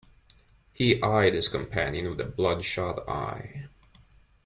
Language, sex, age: English, male, 19-29